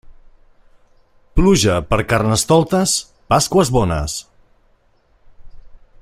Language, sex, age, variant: Catalan, male, 40-49, Central